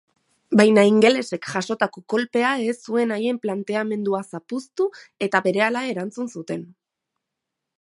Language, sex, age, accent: Basque, female, 19-29, Erdialdekoa edo Nafarra (Gipuzkoa, Nafarroa)